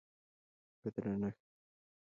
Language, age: Pashto, 19-29